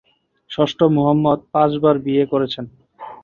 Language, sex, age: Bengali, male, 19-29